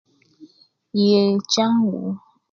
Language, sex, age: Kenyi, female, 19-29